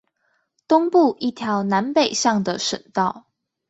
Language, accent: Chinese, 出生地：桃園市